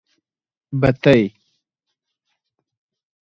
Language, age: Pashto, 19-29